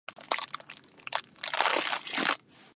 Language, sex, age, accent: Spanish, male, under 19, México